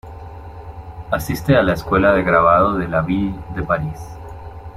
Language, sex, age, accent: Spanish, male, 30-39, Andino-Pacífico: Colombia, Perú, Ecuador, oeste de Bolivia y Venezuela andina